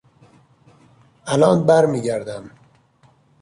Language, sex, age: Persian, male, 30-39